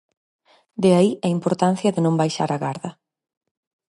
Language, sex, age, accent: Galician, female, 30-39, Normativo (estándar)